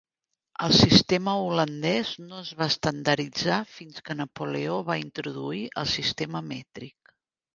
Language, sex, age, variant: Catalan, female, 50-59, Central